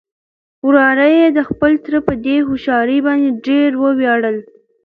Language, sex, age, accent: Pashto, female, under 19, کندهاری لهجه